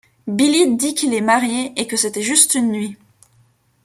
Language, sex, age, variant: French, female, 19-29, Français de métropole